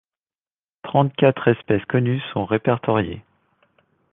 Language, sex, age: French, male, 30-39